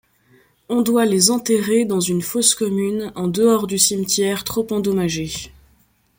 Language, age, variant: French, 19-29, Français de métropole